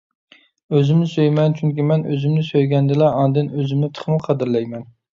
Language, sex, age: Uyghur, male, 30-39